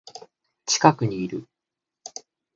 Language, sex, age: Japanese, male, 19-29